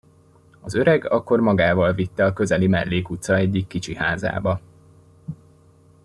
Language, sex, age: Hungarian, male, 19-29